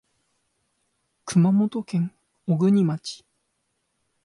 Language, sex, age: Japanese, male, 19-29